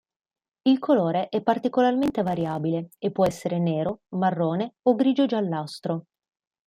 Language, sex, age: Italian, female, 19-29